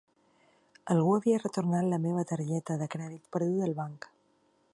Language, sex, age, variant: Catalan, female, 40-49, Balear